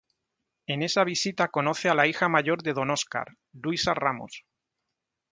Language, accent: Spanish, España: Sur peninsular (Andalucia, Extremadura, Murcia)